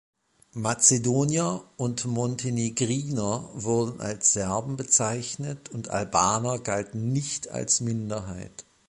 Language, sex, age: German, male, 40-49